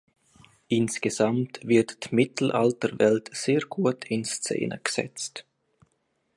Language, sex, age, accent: German, male, 30-39, Schweizerdeutsch